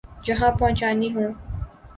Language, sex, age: Urdu, female, 19-29